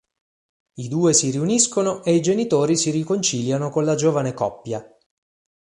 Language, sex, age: Italian, male, 40-49